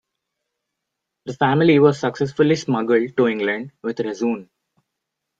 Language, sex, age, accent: English, male, 19-29, India and South Asia (India, Pakistan, Sri Lanka)